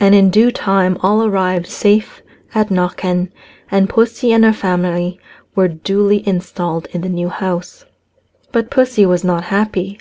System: none